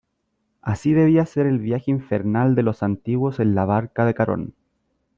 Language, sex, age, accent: Spanish, male, 30-39, Chileno: Chile, Cuyo